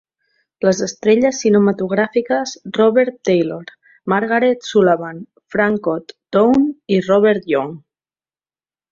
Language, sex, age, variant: Catalan, female, 19-29, Central